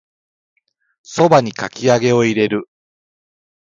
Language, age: Japanese, 50-59